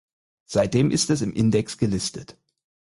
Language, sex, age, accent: German, male, 30-39, Deutschland Deutsch